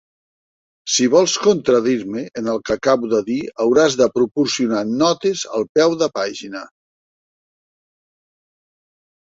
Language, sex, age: Catalan, male, 50-59